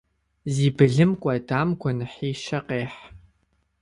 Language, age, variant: Kabardian, 19-29, Адыгэбзэ (Къэбэрдей, Кирил, Урысей)